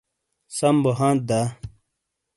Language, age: Shina, 30-39